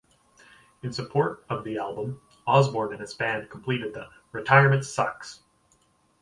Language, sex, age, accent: English, male, 30-39, Canadian English